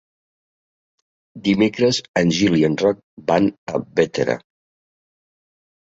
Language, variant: Catalan, Central